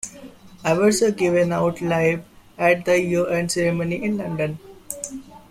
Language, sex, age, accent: English, male, 19-29, India and South Asia (India, Pakistan, Sri Lanka)